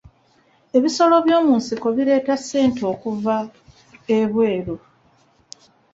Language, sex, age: Ganda, female, 30-39